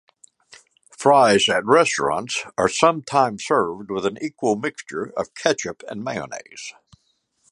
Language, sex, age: English, male, 70-79